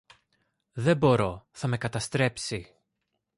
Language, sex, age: Greek, male, 19-29